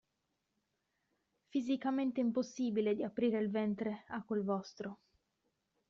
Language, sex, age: Italian, female, 19-29